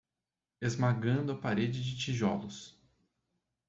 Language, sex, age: Portuguese, male, 19-29